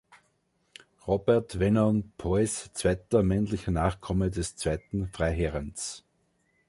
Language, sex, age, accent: German, male, 30-39, Österreichisches Deutsch